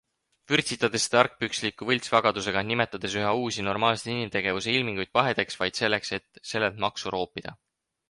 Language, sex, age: Estonian, male, 19-29